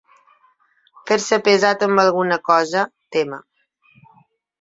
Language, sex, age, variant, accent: Catalan, female, 40-49, Balear, mallorquí; Palma